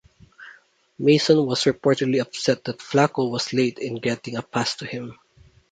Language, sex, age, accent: English, male, 30-39, Filipino